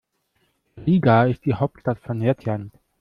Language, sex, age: German, male, 19-29